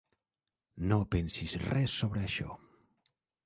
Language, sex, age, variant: Catalan, male, 40-49, Central